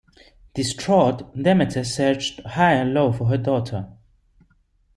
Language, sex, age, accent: English, male, 30-39, United States English